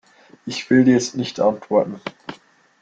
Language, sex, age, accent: German, male, under 19, Österreichisches Deutsch